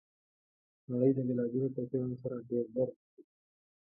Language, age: Pashto, 19-29